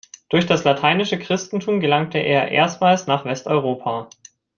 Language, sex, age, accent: German, male, 19-29, Deutschland Deutsch